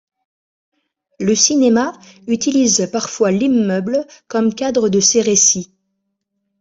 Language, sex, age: French, female, 50-59